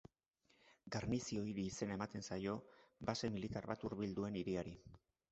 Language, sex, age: Basque, male, 50-59